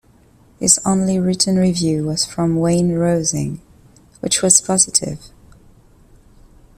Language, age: English, 19-29